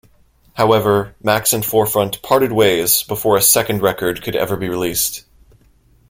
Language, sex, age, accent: English, male, 19-29, United States English